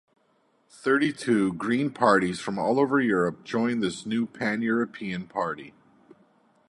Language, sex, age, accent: English, male, 30-39, United States English